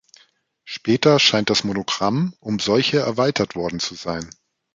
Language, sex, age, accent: German, male, 40-49, Deutschland Deutsch